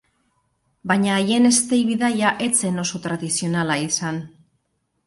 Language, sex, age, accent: Basque, female, 50-59, Mendebalekoa (Araba, Bizkaia, Gipuzkoako mendebaleko herri batzuk)